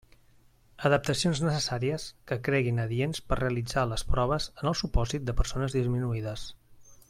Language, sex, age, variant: Catalan, male, 40-49, Central